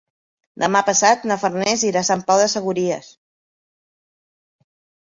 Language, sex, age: Catalan, female, 50-59